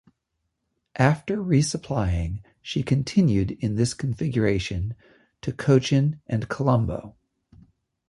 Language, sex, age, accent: English, male, 50-59, United States English